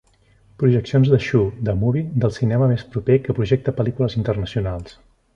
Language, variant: Catalan, Central